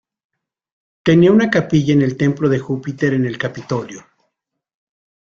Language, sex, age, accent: Spanish, male, 50-59, México